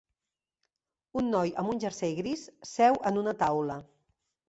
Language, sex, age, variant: Catalan, female, 50-59, Central